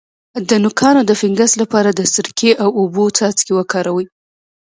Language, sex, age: Pashto, female, 19-29